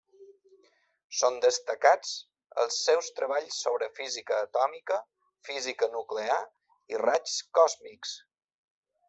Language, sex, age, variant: Catalan, male, 40-49, Balear